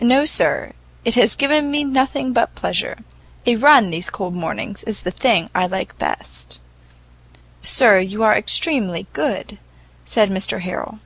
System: none